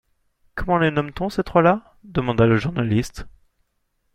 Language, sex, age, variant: French, male, 19-29, Français de métropole